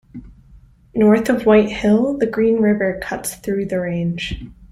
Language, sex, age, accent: English, female, 19-29, United States English